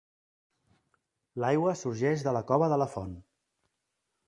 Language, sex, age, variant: Catalan, male, 40-49, Central